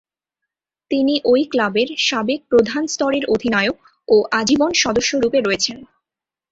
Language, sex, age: Bengali, female, 19-29